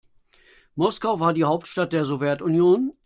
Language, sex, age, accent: German, male, 50-59, Deutschland Deutsch